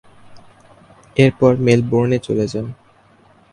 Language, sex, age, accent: Bengali, male, under 19, Native